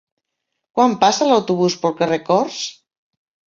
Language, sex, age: Catalan, female, 60-69